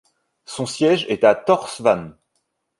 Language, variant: French, Français de métropole